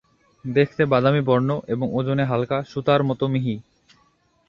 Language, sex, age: Bengali, male, 19-29